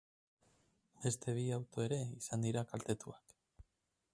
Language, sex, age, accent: Basque, male, 30-39, Mendebalekoa (Araba, Bizkaia, Gipuzkoako mendebaleko herri batzuk)